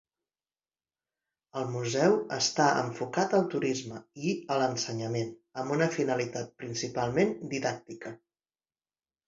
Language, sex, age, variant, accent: Catalan, female, 50-59, Central, central